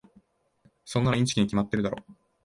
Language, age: Japanese, 19-29